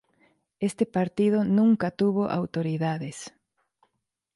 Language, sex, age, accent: Spanish, female, 40-49, México; Andino-Pacífico: Colombia, Perú, Ecuador, oeste de Bolivia y Venezuela andina